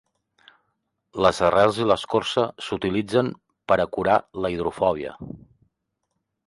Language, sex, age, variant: Catalan, male, 40-49, Central